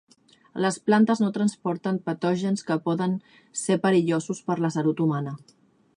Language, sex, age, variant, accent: Catalan, female, 30-39, Central, central